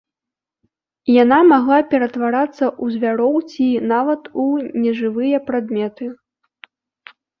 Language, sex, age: Belarusian, female, under 19